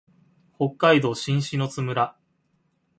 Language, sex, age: Japanese, male, 19-29